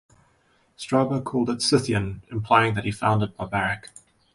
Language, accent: English, Southern African (South Africa, Zimbabwe, Namibia)